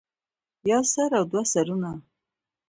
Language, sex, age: Pashto, female, 19-29